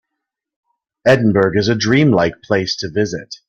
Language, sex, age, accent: English, male, 40-49, Canadian English